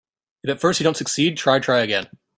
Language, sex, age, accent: English, male, 19-29, United States English